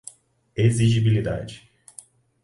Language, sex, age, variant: Portuguese, male, 30-39, Portuguese (Brasil)